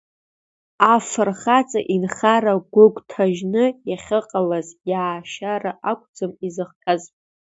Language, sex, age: Abkhazian, female, 30-39